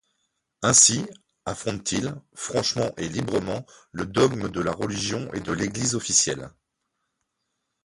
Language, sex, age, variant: French, male, 40-49, Français de métropole